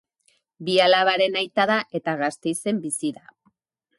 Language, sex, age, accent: Basque, female, 50-59, Erdialdekoa edo Nafarra (Gipuzkoa, Nafarroa)